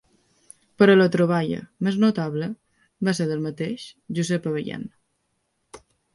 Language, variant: Catalan, Balear